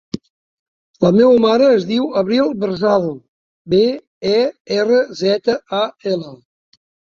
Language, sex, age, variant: Catalan, male, 60-69, Septentrional